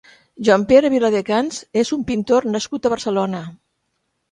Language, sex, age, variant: Catalan, female, 70-79, Central